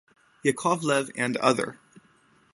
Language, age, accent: English, 19-29, United States English